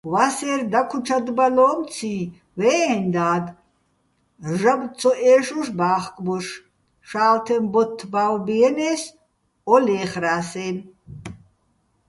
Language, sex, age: Bats, female, 70-79